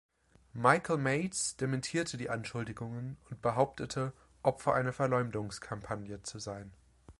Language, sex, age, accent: German, male, 19-29, Deutschland Deutsch